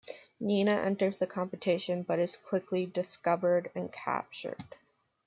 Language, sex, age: English, female, 19-29